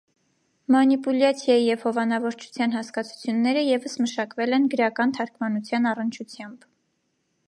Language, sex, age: Armenian, female, 19-29